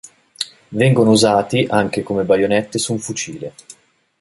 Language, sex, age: Italian, male, 19-29